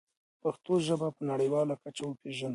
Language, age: Pashto, 30-39